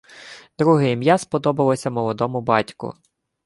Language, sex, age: Ukrainian, male, 19-29